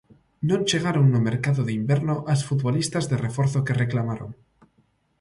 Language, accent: Galician, Normativo (estándar)